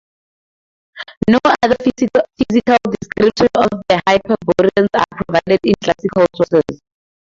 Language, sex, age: English, female, 19-29